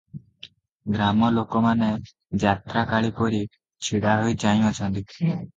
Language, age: Odia, 19-29